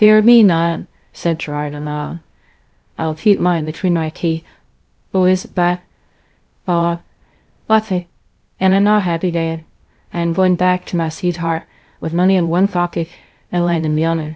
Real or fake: fake